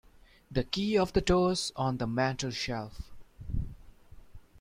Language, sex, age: English, male, 19-29